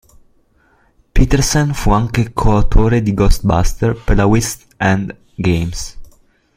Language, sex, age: Italian, male, 19-29